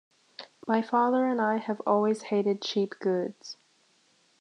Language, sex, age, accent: English, female, under 19, United States English